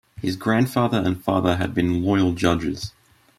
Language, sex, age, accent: English, male, under 19, Australian English